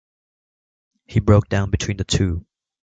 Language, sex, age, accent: English, male, 19-29, United States English